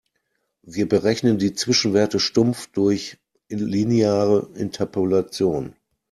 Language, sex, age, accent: German, male, 40-49, Deutschland Deutsch